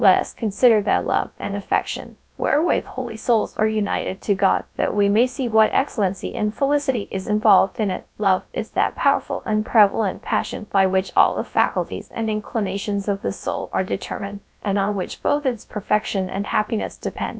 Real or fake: fake